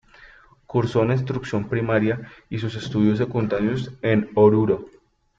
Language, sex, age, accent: Spanish, male, 19-29, Andino-Pacífico: Colombia, Perú, Ecuador, oeste de Bolivia y Venezuela andina